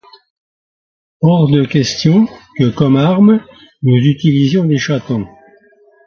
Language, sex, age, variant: French, male, 80-89, Français de métropole